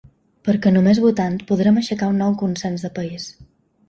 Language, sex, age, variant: Catalan, female, 19-29, Balear